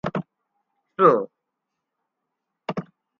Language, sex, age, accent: English, male, under 19, India and South Asia (India, Pakistan, Sri Lanka)